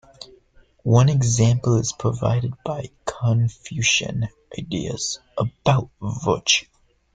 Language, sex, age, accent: English, male, under 19, United States English